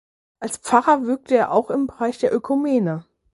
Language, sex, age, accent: German, female, 19-29, Deutschland Deutsch